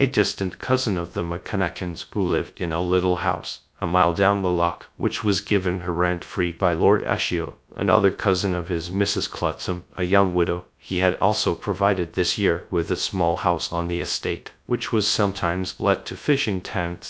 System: TTS, GradTTS